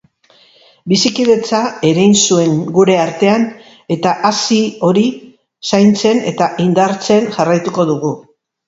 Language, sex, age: Basque, female, 60-69